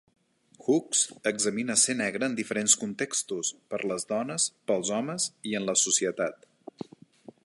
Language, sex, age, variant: Catalan, male, 40-49, Central